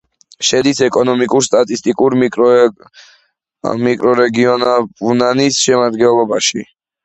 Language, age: Georgian, under 19